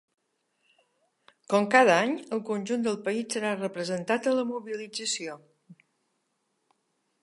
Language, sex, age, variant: Catalan, female, 60-69, Balear